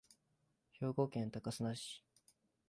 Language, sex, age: Japanese, male, 19-29